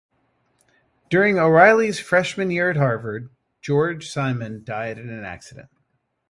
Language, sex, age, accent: English, male, 50-59, United States English